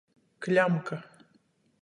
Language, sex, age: Latgalian, female, 40-49